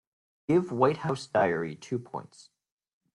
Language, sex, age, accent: English, male, 19-29, United States English